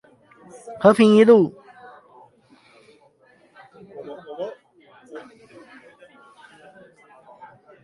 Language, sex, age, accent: Chinese, male, 30-39, 出生地：桃園市